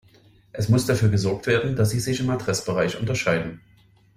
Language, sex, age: German, male, 30-39